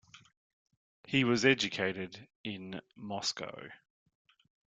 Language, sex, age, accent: English, male, 30-39, Australian English